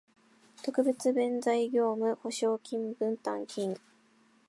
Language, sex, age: Japanese, female, 19-29